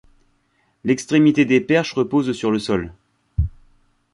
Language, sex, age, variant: French, male, 30-39, Français de métropole